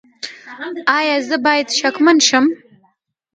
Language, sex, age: Pashto, female, under 19